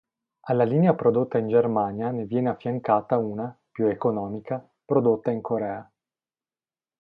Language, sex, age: Italian, male, 19-29